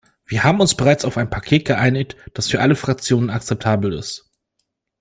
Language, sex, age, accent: German, male, 30-39, Deutschland Deutsch